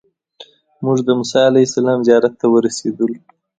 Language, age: Pashto, 19-29